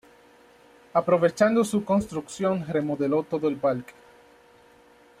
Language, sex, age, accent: Spanish, male, 30-39, Caribe: Cuba, Venezuela, Puerto Rico, República Dominicana, Panamá, Colombia caribeña, México caribeño, Costa del golfo de México